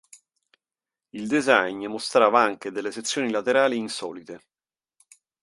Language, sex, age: Italian, male, 50-59